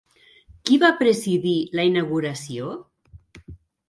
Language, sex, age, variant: Catalan, female, 50-59, Septentrional